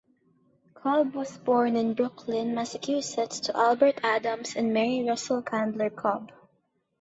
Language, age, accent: English, under 19, Filipino